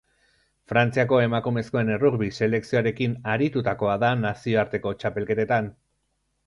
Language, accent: Basque, Erdialdekoa edo Nafarra (Gipuzkoa, Nafarroa)